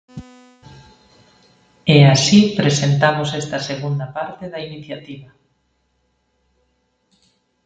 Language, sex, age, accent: Galician, female, 40-49, Normativo (estándar)